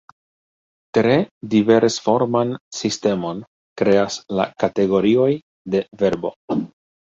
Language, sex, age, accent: Esperanto, male, 30-39, Internacia